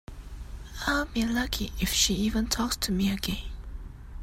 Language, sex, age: English, male, under 19